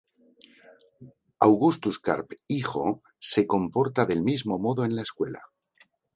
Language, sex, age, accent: Spanish, male, 50-59, España: Centro-Sur peninsular (Madrid, Toledo, Castilla-La Mancha)